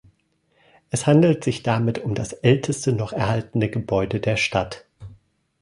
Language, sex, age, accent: German, male, 40-49, Deutschland Deutsch